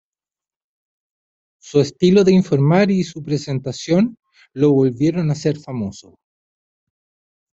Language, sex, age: Spanish, male, 50-59